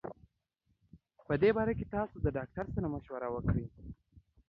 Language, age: Pashto, under 19